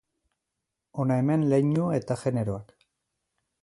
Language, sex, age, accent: Basque, male, 30-39, Erdialdekoa edo Nafarra (Gipuzkoa, Nafarroa)